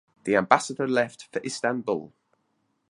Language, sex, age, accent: English, male, 40-49, England English